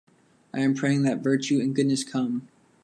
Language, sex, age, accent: English, male, 19-29, United States English